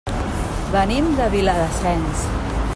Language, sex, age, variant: Catalan, female, 50-59, Central